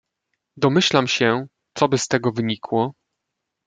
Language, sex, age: Polish, male, 19-29